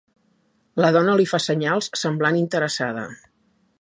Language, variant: Catalan, Central